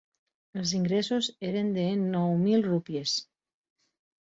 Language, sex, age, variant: Catalan, female, 50-59, Septentrional